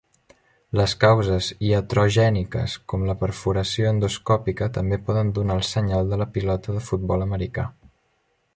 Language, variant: Catalan, Central